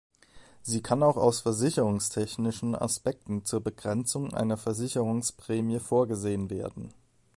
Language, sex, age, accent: German, male, 19-29, Deutschland Deutsch